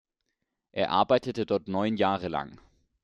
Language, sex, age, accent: German, male, 19-29, Deutschland Deutsch